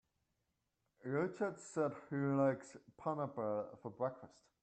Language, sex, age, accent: English, male, 30-39, United States English